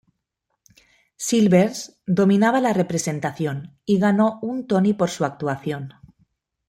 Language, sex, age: Spanish, female, 30-39